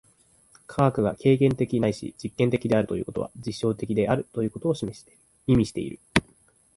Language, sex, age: Japanese, male, 19-29